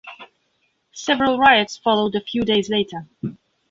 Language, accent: English, England English